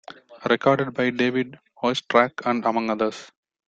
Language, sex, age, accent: English, male, 40-49, India and South Asia (India, Pakistan, Sri Lanka)